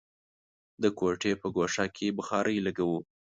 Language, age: Pashto, 19-29